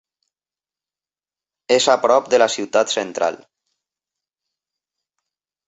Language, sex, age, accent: Catalan, male, 30-39, valencià